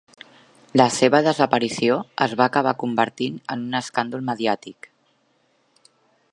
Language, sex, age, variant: Catalan, female, 40-49, Central